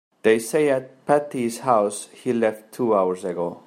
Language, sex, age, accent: English, male, 30-39, United States English